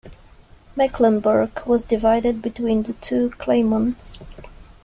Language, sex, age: English, female, 19-29